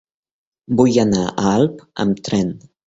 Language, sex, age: Catalan, male, 19-29